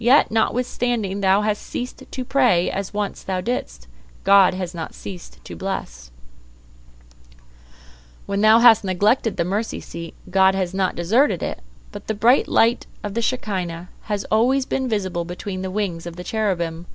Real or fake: real